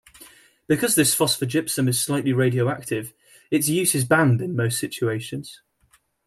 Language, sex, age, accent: English, male, 19-29, England English